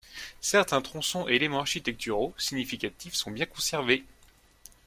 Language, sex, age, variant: French, male, 19-29, Français de métropole